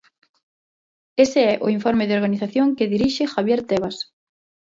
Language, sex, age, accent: Galician, female, 19-29, Normativo (estándar)